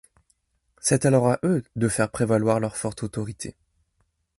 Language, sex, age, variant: French, male, 30-39, Français de métropole